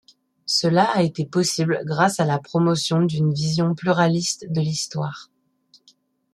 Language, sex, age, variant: French, female, 19-29, Français de métropole